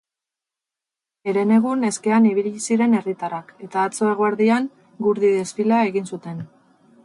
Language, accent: Basque, Erdialdekoa edo Nafarra (Gipuzkoa, Nafarroa)